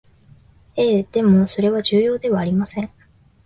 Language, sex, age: Japanese, female, 19-29